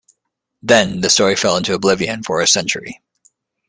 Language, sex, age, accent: English, male, 30-39, United States English